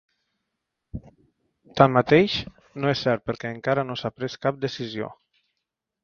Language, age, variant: Catalan, 30-39, Nord-Occidental